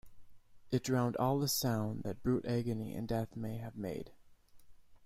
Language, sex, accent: English, male, United States English